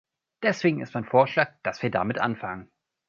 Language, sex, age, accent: German, male, 30-39, Deutschland Deutsch